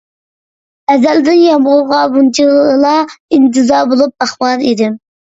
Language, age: Uyghur, under 19